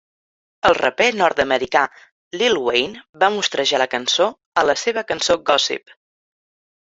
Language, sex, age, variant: Catalan, female, 19-29, Central